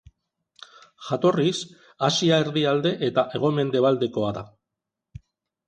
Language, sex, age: Basque, male, 50-59